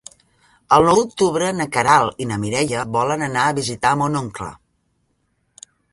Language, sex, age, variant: Catalan, female, 50-59, Central